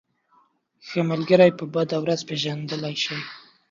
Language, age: Pashto, 19-29